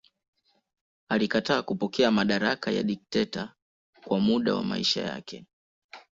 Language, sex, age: Swahili, male, 19-29